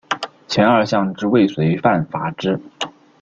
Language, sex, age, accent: Chinese, male, 19-29, 出生地：江西省